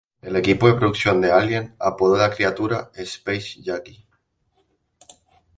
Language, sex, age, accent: Spanish, male, 19-29, España: Islas Canarias